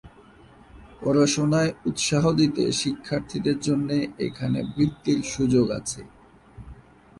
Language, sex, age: Bengali, male, 30-39